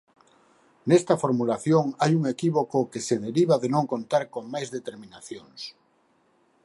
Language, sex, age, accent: Galician, male, 50-59, Normativo (estándar)